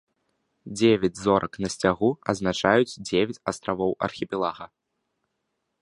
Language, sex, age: Belarusian, male, 19-29